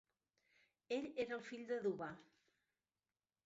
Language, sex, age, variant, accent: Catalan, female, 50-59, Central, central